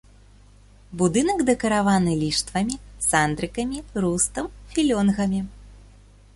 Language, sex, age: Belarusian, female, 30-39